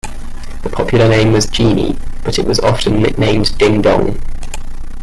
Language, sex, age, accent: English, male, 19-29, England English